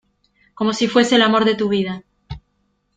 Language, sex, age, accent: Spanish, female, 40-49, Rioplatense: Argentina, Uruguay, este de Bolivia, Paraguay